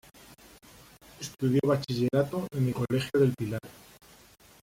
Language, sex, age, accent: Spanish, male, 40-49, España: Centro-Sur peninsular (Madrid, Toledo, Castilla-La Mancha)